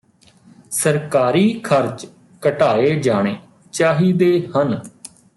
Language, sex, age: Punjabi, male, 30-39